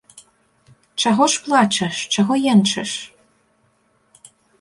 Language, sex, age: Belarusian, female, 19-29